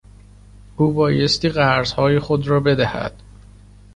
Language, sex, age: Persian, male, 19-29